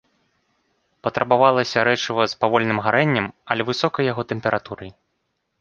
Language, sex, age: Belarusian, male, 19-29